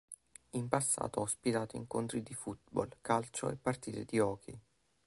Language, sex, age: Italian, male, 19-29